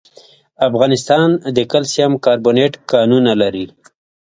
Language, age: Pashto, 40-49